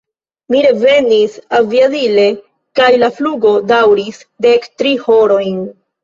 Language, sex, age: Esperanto, female, 19-29